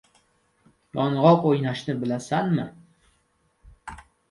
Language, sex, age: Uzbek, male, 30-39